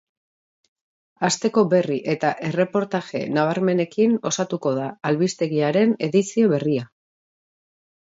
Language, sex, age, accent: Basque, female, 40-49, Erdialdekoa edo Nafarra (Gipuzkoa, Nafarroa)